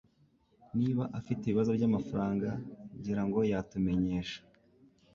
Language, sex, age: Kinyarwanda, male, 19-29